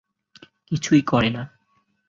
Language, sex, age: Bengali, male, 19-29